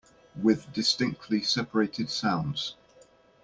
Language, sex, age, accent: English, male, 30-39, England English